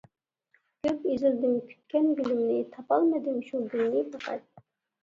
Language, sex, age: Uyghur, female, 19-29